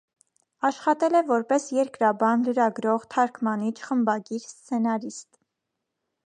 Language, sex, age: Armenian, female, 19-29